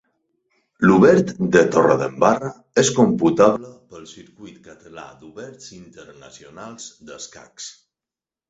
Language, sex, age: Catalan, male, 50-59